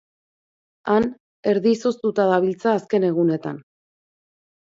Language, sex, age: Basque, female, 40-49